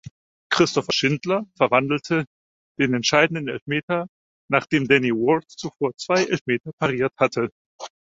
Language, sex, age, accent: German, male, 50-59, Deutschland Deutsch